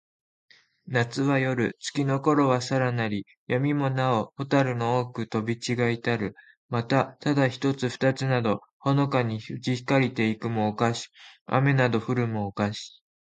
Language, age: Japanese, 19-29